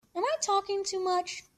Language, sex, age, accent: English, male, under 19, United States English